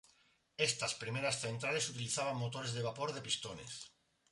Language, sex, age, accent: Spanish, male, 60-69, España: Sur peninsular (Andalucia, Extremadura, Murcia)